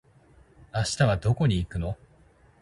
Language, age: Japanese, 30-39